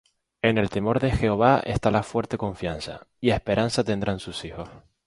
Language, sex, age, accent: Spanish, male, 19-29, España: Islas Canarias